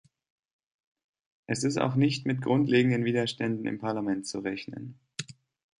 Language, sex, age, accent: German, male, 19-29, Deutschland Deutsch